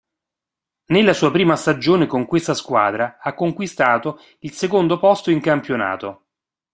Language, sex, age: Italian, male, 50-59